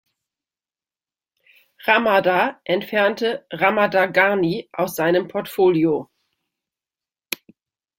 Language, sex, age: German, female, 30-39